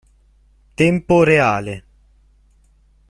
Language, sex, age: Italian, male, 19-29